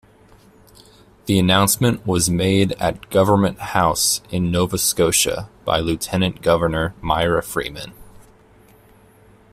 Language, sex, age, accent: English, male, 19-29, United States English